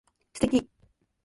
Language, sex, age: Japanese, female, 19-29